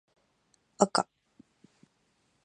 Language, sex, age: Japanese, female, 19-29